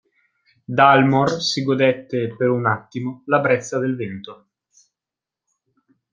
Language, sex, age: Italian, male, 19-29